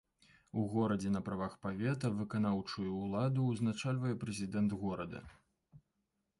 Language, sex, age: Belarusian, male, 19-29